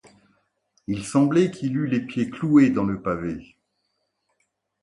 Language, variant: French, Français de métropole